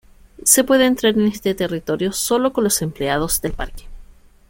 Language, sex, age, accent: Spanish, female, 19-29, Chileno: Chile, Cuyo